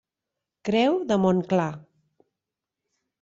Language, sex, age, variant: Catalan, female, 50-59, Central